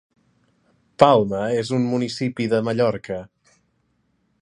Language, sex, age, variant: Catalan, male, 19-29, Central